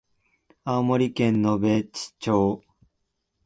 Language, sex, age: Japanese, male, 19-29